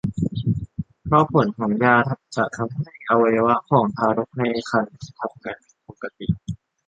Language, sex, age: Thai, male, under 19